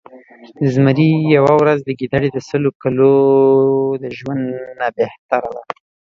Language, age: Pashto, 19-29